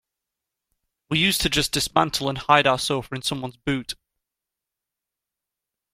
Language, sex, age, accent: English, male, 19-29, England English